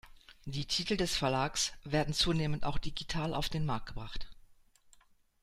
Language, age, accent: German, 60-69, Deutschland Deutsch